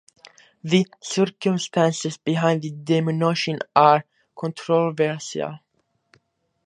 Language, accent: English, United States English